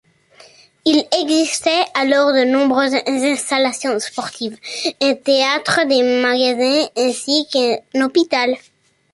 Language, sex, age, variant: French, male, under 19, Français de métropole